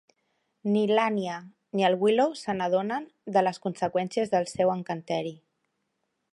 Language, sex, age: Catalan, female, 40-49